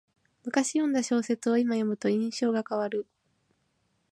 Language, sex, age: Japanese, female, 19-29